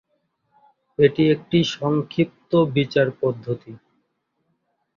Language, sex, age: Bengali, male, 19-29